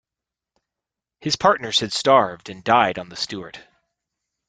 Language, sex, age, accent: English, male, 40-49, United States English